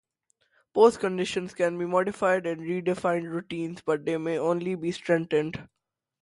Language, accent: English, India and South Asia (India, Pakistan, Sri Lanka)